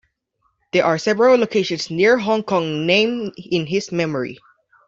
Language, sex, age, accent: English, male, under 19, Filipino